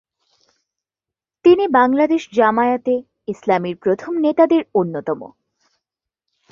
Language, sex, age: Bengali, female, under 19